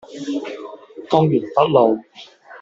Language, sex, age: Cantonese, male, 19-29